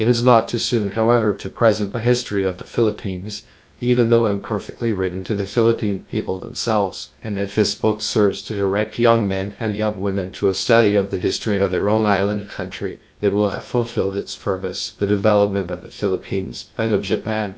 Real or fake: fake